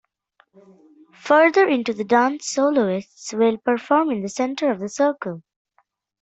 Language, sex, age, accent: English, female, under 19, India and South Asia (India, Pakistan, Sri Lanka)